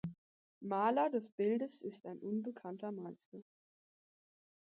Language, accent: German, Deutschland Deutsch